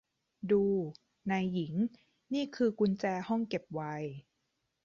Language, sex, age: Thai, female, 30-39